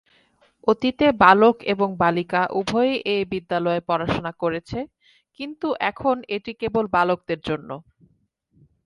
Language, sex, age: Bengali, female, 19-29